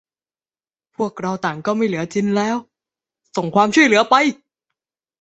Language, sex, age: Thai, female, under 19